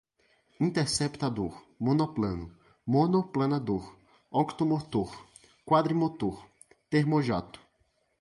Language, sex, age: Portuguese, male, 19-29